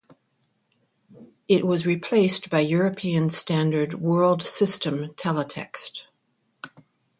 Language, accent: English, United States English